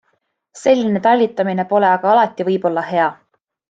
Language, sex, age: Estonian, female, 19-29